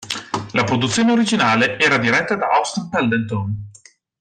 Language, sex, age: Italian, male, 19-29